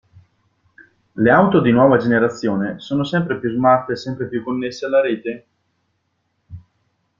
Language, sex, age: Italian, male, 19-29